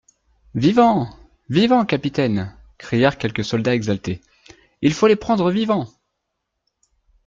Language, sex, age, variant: French, male, 30-39, Français de métropole